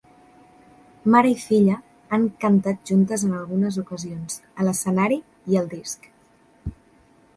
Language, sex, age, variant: Catalan, female, 19-29, Central